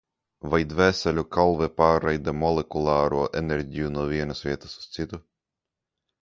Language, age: Latvian, 19-29